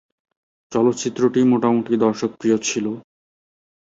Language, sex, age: Bengali, male, 30-39